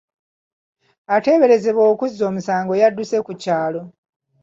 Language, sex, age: Ganda, female, 50-59